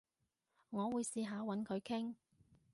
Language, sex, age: Cantonese, female, 30-39